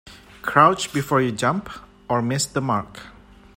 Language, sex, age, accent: English, male, 40-49, Malaysian English